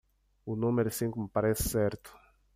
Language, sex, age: Portuguese, male, 30-39